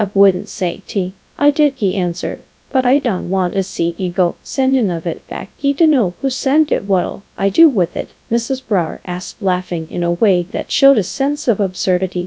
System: TTS, GradTTS